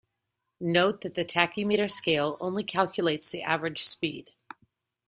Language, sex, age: English, female, 40-49